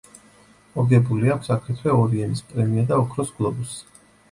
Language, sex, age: Georgian, male, 30-39